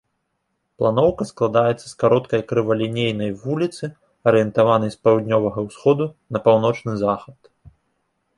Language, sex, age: Belarusian, male, 19-29